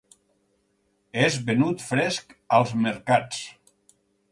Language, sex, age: Catalan, male, 60-69